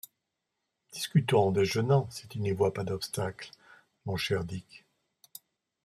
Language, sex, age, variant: French, male, 60-69, Français de métropole